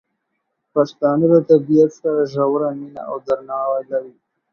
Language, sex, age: Pashto, male, 19-29